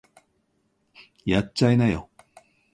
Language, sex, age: Japanese, male, 60-69